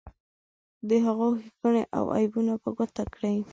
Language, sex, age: Pashto, female, 19-29